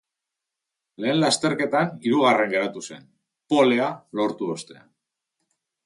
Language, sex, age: Basque, male, 40-49